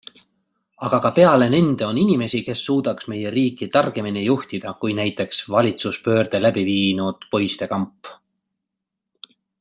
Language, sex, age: Estonian, male, 30-39